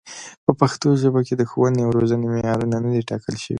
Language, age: Pashto, 19-29